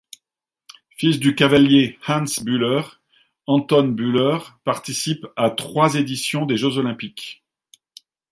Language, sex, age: French, male, 50-59